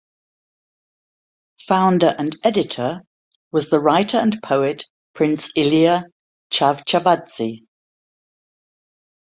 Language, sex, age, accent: English, female, 50-59, England English